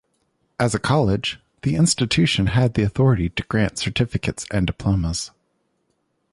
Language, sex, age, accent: English, male, 30-39, United States English